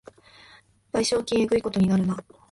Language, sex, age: Japanese, female, 19-29